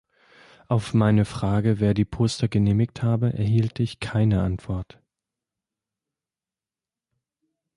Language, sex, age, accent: German, male, 30-39, Deutschland Deutsch